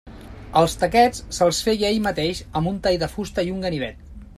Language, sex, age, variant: Catalan, male, 40-49, Central